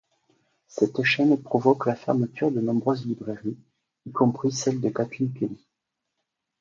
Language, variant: French, Français de métropole